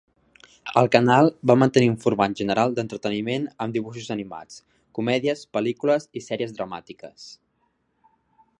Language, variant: Catalan, Central